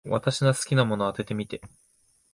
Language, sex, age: Japanese, male, 19-29